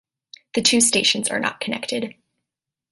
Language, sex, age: English, female, 19-29